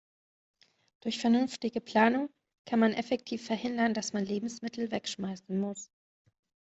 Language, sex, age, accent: German, female, 30-39, Deutschland Deutsch